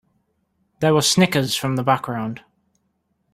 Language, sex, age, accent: English, male, 19-29, England English